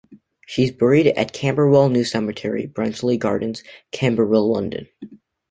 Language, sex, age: English, male, under 19